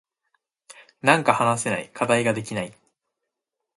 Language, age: Japanese, 19-29